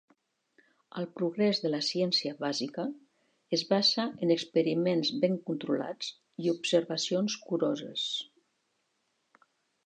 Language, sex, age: Catalan, female, 60-69